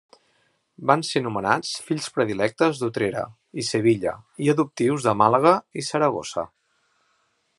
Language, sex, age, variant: Catalan, male, 40-49, Central